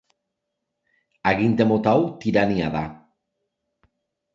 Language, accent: Basque, Erdialdekoa edo Nafarra (Gipuzkoa, Nafarroa)